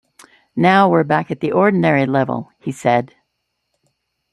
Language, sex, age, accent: English, female, 60-69, United States English